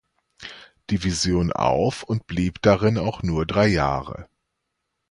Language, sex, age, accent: German, male, 30-39, Deutschland Deutsch